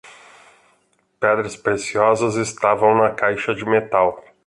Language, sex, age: Portuguese, male, 40-49